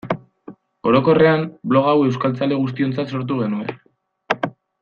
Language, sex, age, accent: Basque, male, 19-29, Erdialdekoa edo Nafarra (Gipuzkoa, Nafarroa)